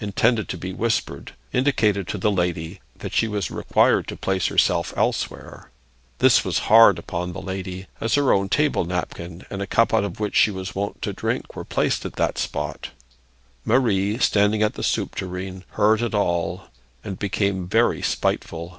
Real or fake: real